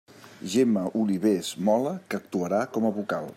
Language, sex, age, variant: Catalan, male, 60-69, Central